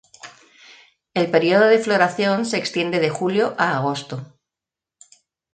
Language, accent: Spanish, España: Centro-Sur peninsular (Madrid, Toledo, Castilla-La Mancha)